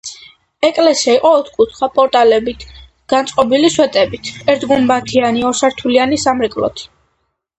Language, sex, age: Georgian, female, under 19